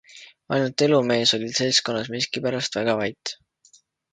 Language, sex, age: Estonian, male, 19-29